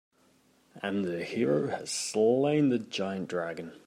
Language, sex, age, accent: English, male, 19-29, Australian English